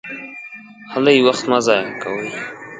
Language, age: Pashto, under 19